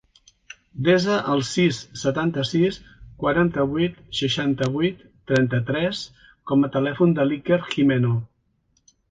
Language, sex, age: Catalan, male, 60-69